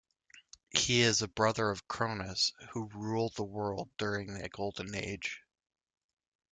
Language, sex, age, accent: English, male, 30-39, United States English